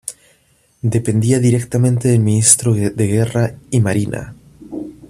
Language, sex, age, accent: Spanish, male, 30-39, Andino-Pacífico: Colombia, Perú, Ecuador, oeste de Bolivia y Venezuela andina